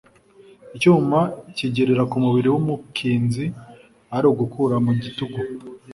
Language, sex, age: Kinyarwanda, male, 19-29